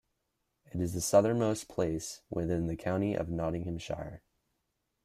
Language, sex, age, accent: English, male, under 19, United States English